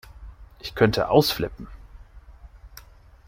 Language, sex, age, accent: German, male, 19-29, Deutschland Deutsch